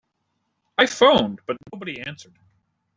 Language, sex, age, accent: English, male, 30-39, Canadian English